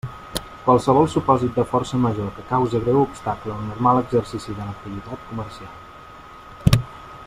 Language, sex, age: Catalan, male, 19-29